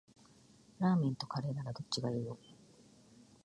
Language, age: Japanese, 50-59